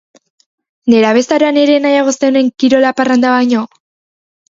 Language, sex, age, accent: Basque, female, under 19, Mendebalekoa (Araba, Bizkaia, Gipuzkoako mendebaleko herri batzuk)